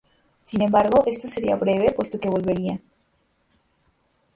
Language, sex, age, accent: Spanish, female, 19-29, México